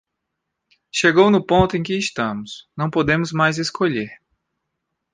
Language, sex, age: Portuguese, male, 19-29